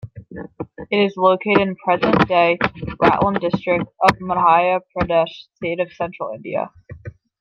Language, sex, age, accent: English, female, 19-29, United States English